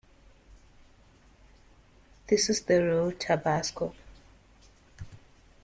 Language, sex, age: English, female, 19-29